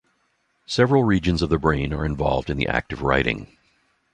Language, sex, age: English, male, 60-69